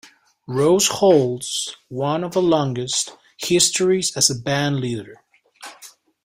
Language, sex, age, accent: English, male, 30-39, United States English